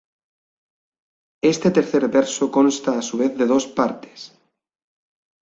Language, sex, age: Spanish, male, 40-49